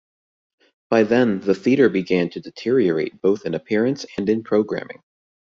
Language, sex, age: English, male, 19-29